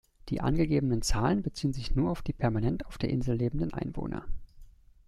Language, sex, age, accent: German, male, 19-29, Deutschland Deutsch